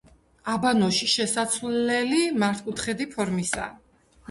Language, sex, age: Georgian, female, 50-59